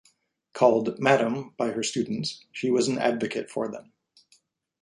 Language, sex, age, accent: English, male, 40-49, United States English